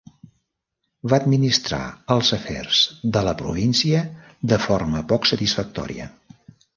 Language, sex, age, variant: Catalan, male, 70-79, Central